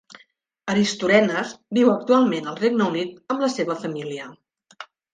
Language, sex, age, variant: Catalan, female, 50-59, Nord-Occidental